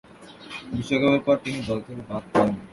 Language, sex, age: Bengali, male, under 19